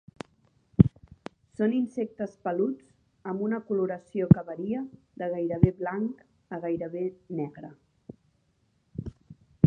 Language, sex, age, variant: Catalan, female, 30-39, Central